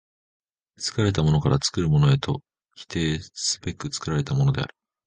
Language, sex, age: Japanese, male, under 19